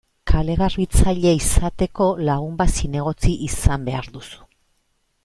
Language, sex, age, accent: Basque, female, 40-49, Mendebalekoa (Araba, Bizkaia, Gipuzkoako mendebaleko herri batzuk)